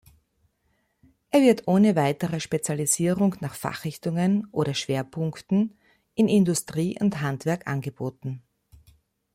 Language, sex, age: German, female, 50-59